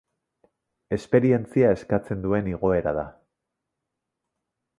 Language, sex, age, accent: Basque, male, 40-49, Erdialdekoa edo Nafarra (Gipuzkoa, Nafarroa)